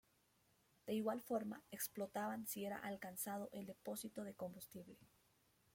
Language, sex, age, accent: Spanish, female, 19-29, Andino-Pacífico: Colombia, Perú, Ecuador, oeste de Bolivia y Venezuela andina